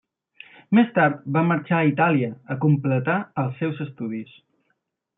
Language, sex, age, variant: Catalan, male, 40-49, Central